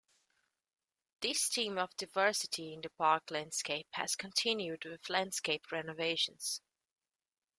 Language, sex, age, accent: English, female, 19-29, Welsh English